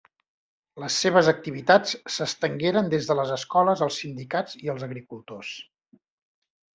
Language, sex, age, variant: Catalan, male, 40-49, Central